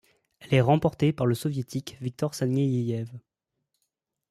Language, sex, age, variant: French, male, 19-29, Français de métropole